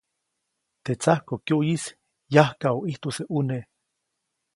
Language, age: Copainalá Zoque, 40-49